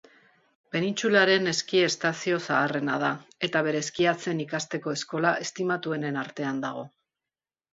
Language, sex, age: Basque, female, 50-59